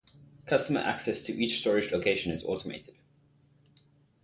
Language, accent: English, Southern African (South Africa, Zimbabwe, Namibia)